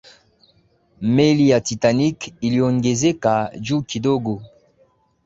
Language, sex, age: Swahili, male, 19-29